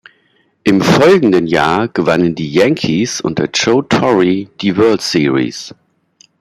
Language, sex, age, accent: German, male, 50-59, Deutschland Deutsch